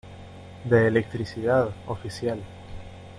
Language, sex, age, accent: Spanish, male, 19-29, Rioplatense: Argentina, Uruguay, este de Bolivia, Paraguay